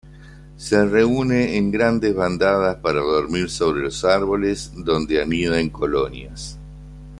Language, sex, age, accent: Spanish, male, 60-69, Rioplatense: Argentina, Uruguay, este de Bolivia, Paraguay